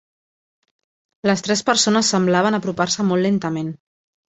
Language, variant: Catalan, Central